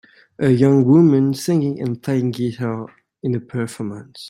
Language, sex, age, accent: English, male, 19-29, Canadian English